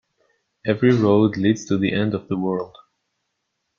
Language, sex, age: English, male, 19-29